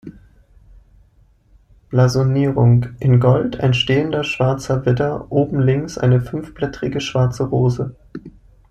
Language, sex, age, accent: German, male, 19-29, Deutschland Deutsch